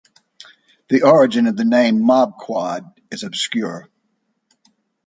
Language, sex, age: English, male, 60-69